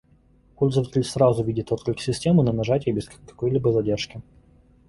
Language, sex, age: Russian, male, 30-39